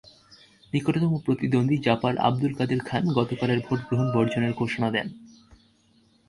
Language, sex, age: Bengali, male, under 19